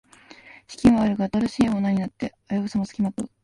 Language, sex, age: Japanese, female, 19-29